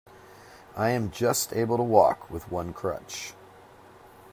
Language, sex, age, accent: English, male, 40-49, United States English